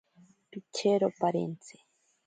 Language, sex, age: Ashéninka Perené, female, 19-29